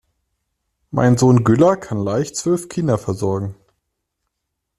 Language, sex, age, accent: German, male, 30-39, Deutschland Deutsch